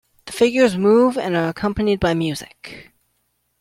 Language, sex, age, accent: English, male, 19-29, United States English